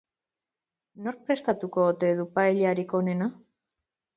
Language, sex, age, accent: Basque, female, 30-39, Erdialdekoa edo Nafarra (Gipuzkoa, Nafarroa)